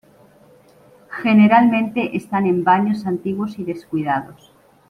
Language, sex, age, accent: Spanish, female, 50-59, España: Centro-Sur peninsular (Madrid, Toledo, Castilla-La Mancha)